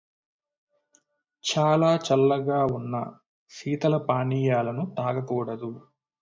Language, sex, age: Telugu, male, 19-29